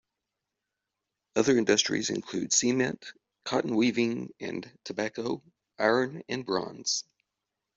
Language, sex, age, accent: English, male, 40-49, United States English